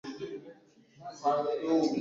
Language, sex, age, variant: Swahili, male, 30-39, Kiswahili cha Bara ya Kenya